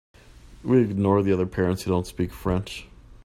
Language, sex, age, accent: English, male, 30-39, United States English